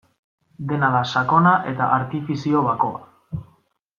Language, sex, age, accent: Basque, male, 19-29, Mendebalekoa (Araba, Bizkaia, Gipuzkoako mendebaleko herri batzuk)